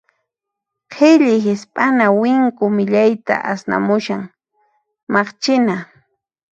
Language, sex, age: Puno Quechua, female, 30-39